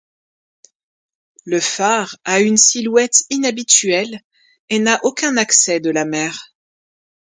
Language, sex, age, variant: French, female, 40-49, Français de métropole